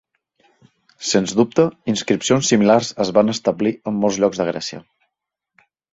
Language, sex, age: Catalan, male, 30-39